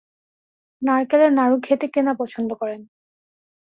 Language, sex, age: Bengali, female, 19-29